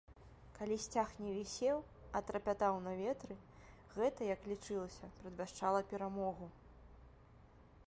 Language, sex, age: Belarusian, female, 30-39